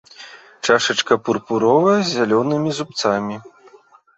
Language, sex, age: Belarusian, male, 30-39